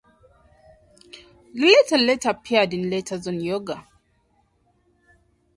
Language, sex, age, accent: English, female, 19-29, England English